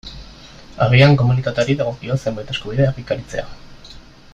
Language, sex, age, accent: Basque, male, 19-29, Mendebalekoa (Araba, Bizkaia, Gipuzkoako mendebaleko herri batzuk)